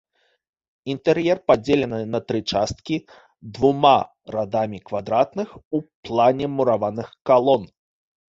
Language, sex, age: Belarusian, male, 30-39